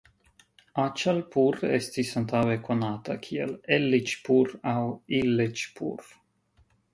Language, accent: Esperanto, Internacia